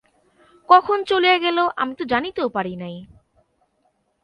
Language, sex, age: Bengali, female, 19-29